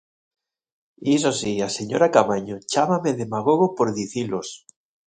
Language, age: Galician, 40-49